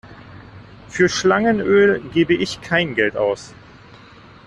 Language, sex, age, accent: German, male, 30-39, Deutschland Deutsch